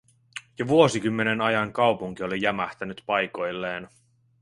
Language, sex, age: Finnish, male, 30-39